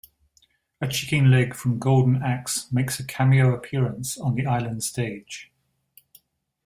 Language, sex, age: English, male, 60-69